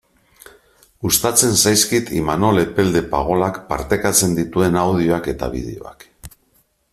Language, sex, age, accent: Basque, male, 50-59, Mendebalekoa (Araba, Bizkaia, Gipuzkoako mendebaleko herri batzuk)